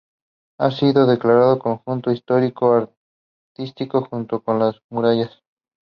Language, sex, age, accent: Spanish, male, 19-29, México